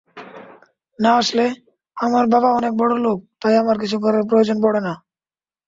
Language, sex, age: Bengali, male, 19-29